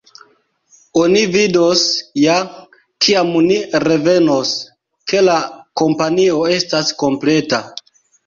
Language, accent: Esperanto, Internacia